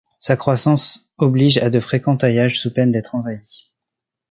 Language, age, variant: French, 19-29, Français de métropole